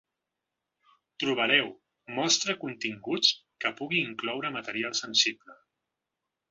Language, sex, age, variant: Catalan, male, 40-49, Central